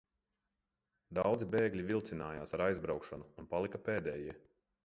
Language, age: Latvian, 30-39